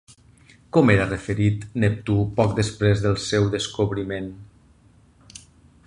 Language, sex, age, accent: Catalan, male, 40-49, valencià